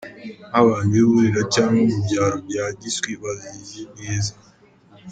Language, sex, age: Kinyarwanda, male, under 19